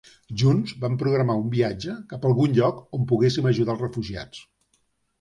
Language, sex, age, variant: Catalan, male, 60-69, Central